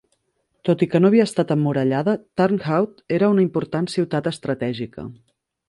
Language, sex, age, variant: Catalan, female, 30-39, Central